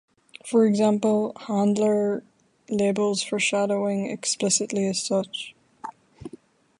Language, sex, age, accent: English, female, 19-29, Irish English